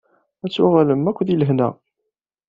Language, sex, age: Kabyle, male, 19-29